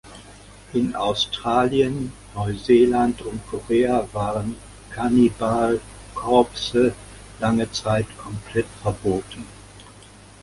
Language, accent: German, Deutschland Deutsch